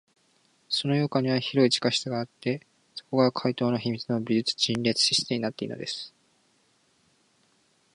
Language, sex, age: Japanese, male, 19-29